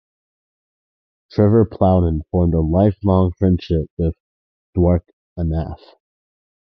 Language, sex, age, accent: English, male, under 19, United States English